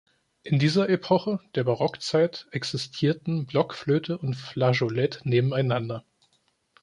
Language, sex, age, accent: German, male, 19-29, Deutschland Deutsch